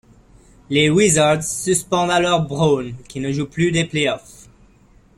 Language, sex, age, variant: French, male, 30-39, Français de métropole